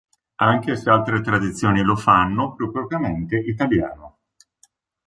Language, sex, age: Italian, male, 50-59